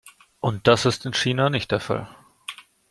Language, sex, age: German, male, 19-29